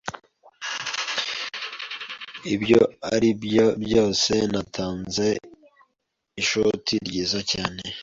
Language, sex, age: Kinyarwanda, male, 19-29